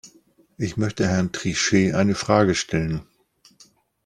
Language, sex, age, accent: German, male, 60-69, Deutschland Deutsch